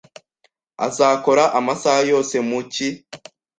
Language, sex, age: Kinyarwanda, male, 19-29